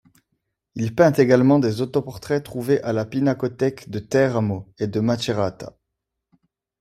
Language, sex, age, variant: French, male, 30-39, Français de métropole